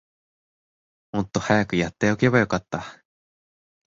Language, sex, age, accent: Japanese, male, under 19, 標準語